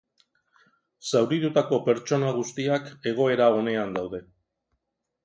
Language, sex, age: Basque, male, 50-59